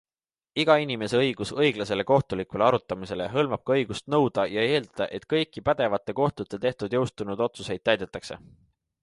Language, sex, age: Estonian, male, 19-29